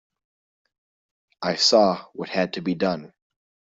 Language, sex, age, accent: English, male, 30-39, United States English